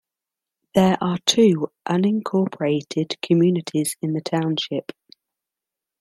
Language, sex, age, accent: English, female, 30-39, England English